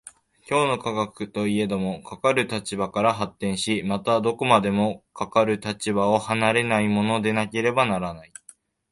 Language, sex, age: Japanese, male, under 19